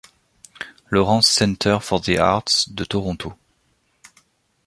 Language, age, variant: French, 30-39, Français de métropole